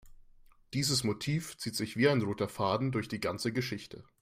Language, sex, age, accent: German, male, 19-29, Deutschland Deutsch